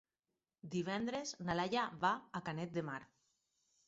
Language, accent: Catalan, valencià